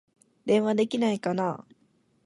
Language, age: Japanese, 19-29